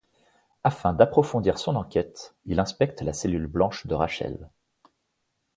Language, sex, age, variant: French, male, 30-39, Français de métropole